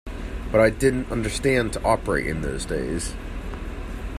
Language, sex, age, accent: English, male, 19-29, United States English